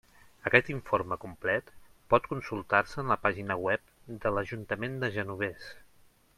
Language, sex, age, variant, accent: Catalan, male, 50-59, Central, central